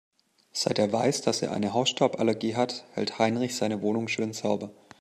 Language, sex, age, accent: German, male, 19-29, Deutschland Deutsch